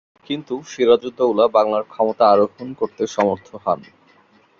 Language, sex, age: Bengali, male, 19-29